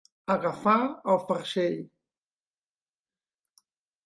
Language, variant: Catalan, Central